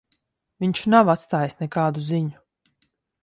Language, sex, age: Latvian, female, 30-39